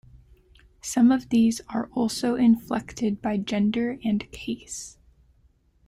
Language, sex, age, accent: English, female, 19-29, United States English